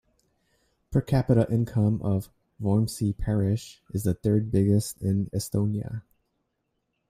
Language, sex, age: English, male, 30-39